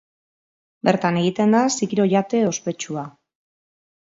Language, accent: Basque, Mendebalekoa (Araba, Bizkaia, Gipuzkoako mendebaleko herri batzuk)